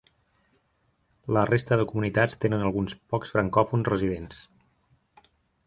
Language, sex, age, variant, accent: Catalan, male, 30-39, Central, tarragoní